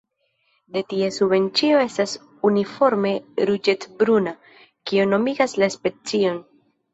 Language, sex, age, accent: Esperanto, female, 19-29, Internacia